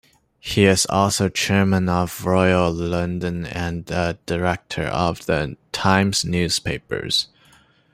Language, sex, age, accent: English, male, under 19, United States English